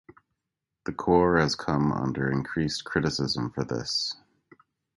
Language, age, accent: English, 40-49, United States English